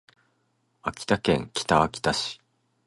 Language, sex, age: Japanese, male, 19-29